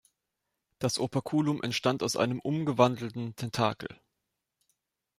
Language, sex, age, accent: German, male, 19-29, Deutschland Deutsch